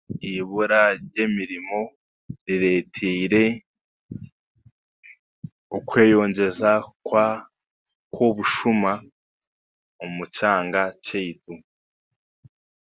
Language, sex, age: Chiga, male, 19-29